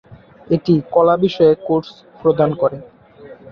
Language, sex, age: Bengali, male, under 19